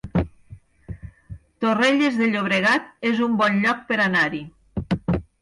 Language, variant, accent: Catalan, Nord-Occidental, nord-occidental